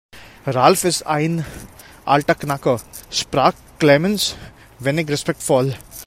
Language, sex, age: German, male, 30-39